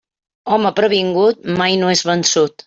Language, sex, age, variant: Catalan, female, 60-69, Central